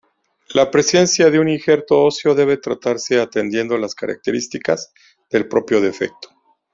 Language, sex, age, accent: Spanish, male, 40-49, México